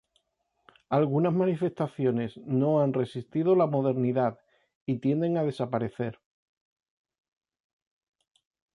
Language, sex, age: Spanish, male, 40-49